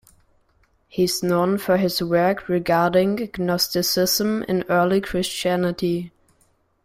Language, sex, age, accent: English, male, under 19, England English